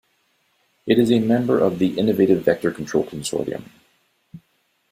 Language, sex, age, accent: English, male, 40-49, Canadian English